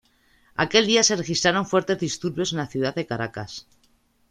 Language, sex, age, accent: Spanish, male, 30-39, España: Centro-Sur peninsular (Madrid, Toledo, Castilla-La Mancha)